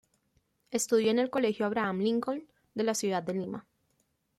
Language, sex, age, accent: Spanish, female, 19-29, Caribe: Cuba, Venezuela, Puerto Rico, República Dominicana, Panamá, Colombia caribeña, México caribeño, Costa del golfo de México